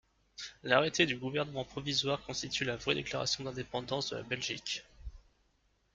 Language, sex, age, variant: French, male, 19-29, Français de métropole